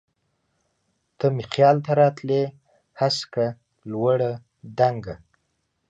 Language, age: Pashto, 19-29